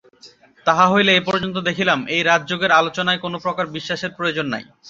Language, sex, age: Bengali, male, 19-29